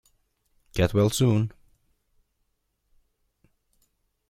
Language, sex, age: English, male, 19-29